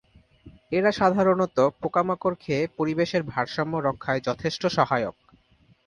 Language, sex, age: Bengali, male, 19-29